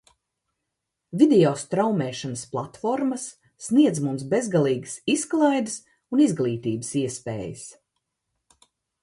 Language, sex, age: Latvian, female, 50-59